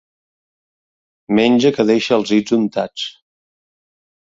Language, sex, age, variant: Catalan, male, 50-59, Central